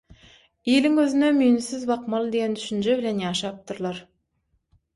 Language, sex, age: Turkmen, female, 19-29